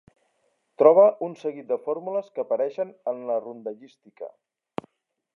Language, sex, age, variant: Catalan, male, 50-59, Central